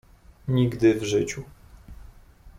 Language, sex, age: Polish, male, 19-29